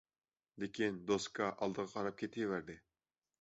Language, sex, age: Uyghur, male, 19-29